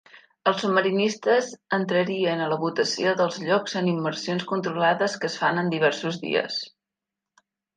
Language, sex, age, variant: Catalan, female, 19-29, Central